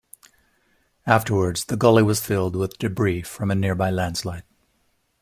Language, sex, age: English, male, 60-69